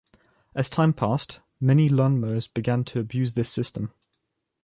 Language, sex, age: English, male, 19-29